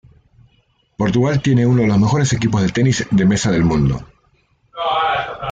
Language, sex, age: Spanish, male, 40-49